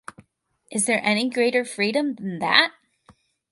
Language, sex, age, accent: English, female, under 19, United States English